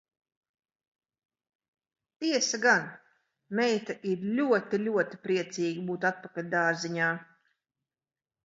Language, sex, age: Latvian, female, 50-59